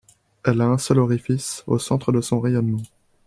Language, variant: French, Français de métropole